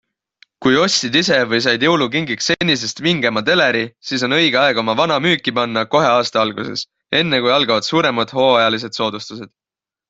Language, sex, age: Estonian, male, 19-29